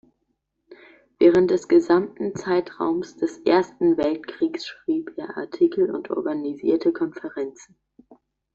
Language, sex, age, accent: German, male, under 19, Deutschland Deutsch